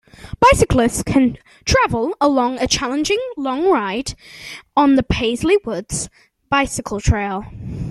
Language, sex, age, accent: English, male, under 19, England English